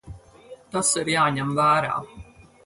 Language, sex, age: Latvian, female, 50-59